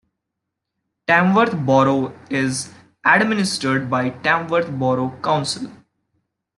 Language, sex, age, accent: English, male, 19-29, India and South Asia (India, Pakistan, Sri Lanka)